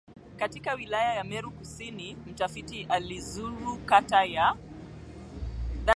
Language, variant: Swahili, Kiswahili cha Bara ya Kenya